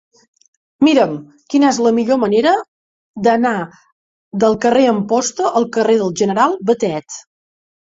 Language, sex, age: Catalan, female, 40-49